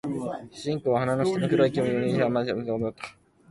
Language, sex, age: Japanese, male, 19-29